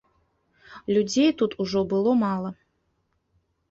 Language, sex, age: Belarusian, female, 30-39